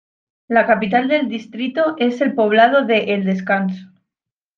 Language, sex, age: Spanish, female, 19-29